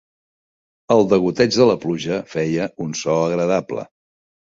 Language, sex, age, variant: Catalan, male, 60-69, Central